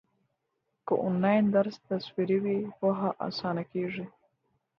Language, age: Pashto, under 19